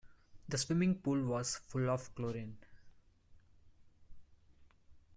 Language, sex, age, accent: English, male, 19-29, India and South Asia (India, Pakistan, Sri Lanka)